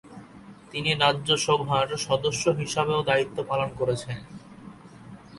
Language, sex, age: Bengali, male, 19-29